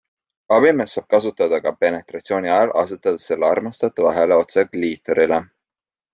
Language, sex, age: Estonian, male, 30-39